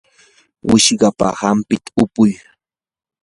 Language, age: Yanahuanca Pasco Quechua, 19-29